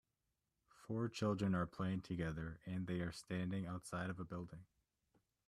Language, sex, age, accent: English, male, 19-29, United States English